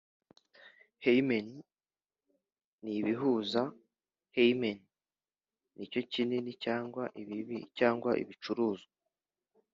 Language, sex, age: Kinyarwanda, male, 19-29